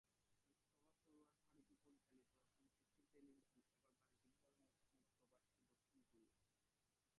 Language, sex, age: Bengali, male, under 19